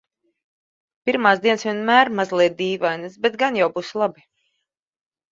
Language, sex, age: Latvian, female, 30-39